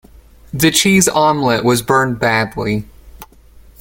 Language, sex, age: English, male, 19-29